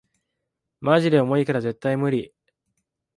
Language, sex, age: Japanese, male, 19-29